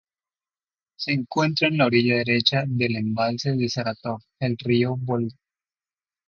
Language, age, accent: Spanish, 30-39, Andino-Pacífico: Colombia, Perú, Ecuador, oeste de Bolivia y Venezuela andina